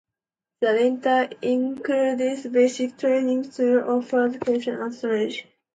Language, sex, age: English, female, 19-29